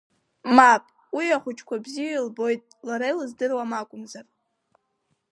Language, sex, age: Abkhazian, female, under 19